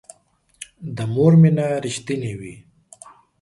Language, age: Pashto, 30-39